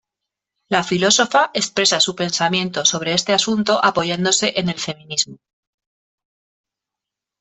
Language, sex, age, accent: Spanish, female, 50-59, España: Centro-Sur peninsular (Madrid, Toledo, Castilla-La Mancha)